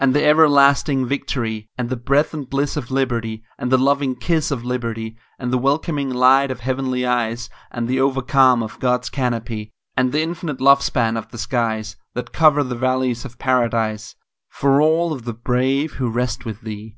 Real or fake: real